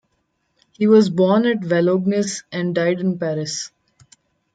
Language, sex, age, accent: English, female, 19-29, India and South Asia (India, Pakistan, Sri Lanka)